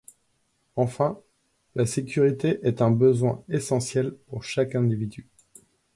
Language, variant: French, Français de métropole